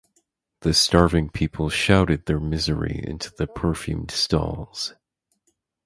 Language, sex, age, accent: English, male, 19-29, United States English